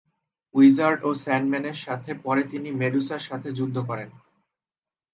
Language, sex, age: Bengali, male, 19-29